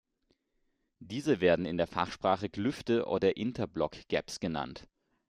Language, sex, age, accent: German, male, 19-29, Deutschland Deutsch